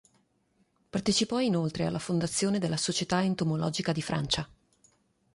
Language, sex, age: Italian, female, 30-39